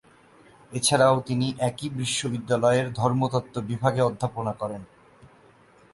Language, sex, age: Bengali, male, 30-39